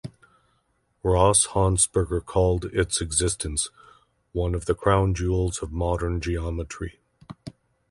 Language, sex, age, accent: English, male, 50-59, Canadian English